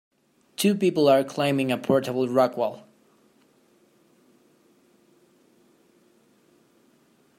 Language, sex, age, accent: English, male, 19-29, United States English